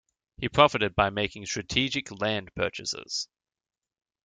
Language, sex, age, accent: English, male, 19-29, Australian English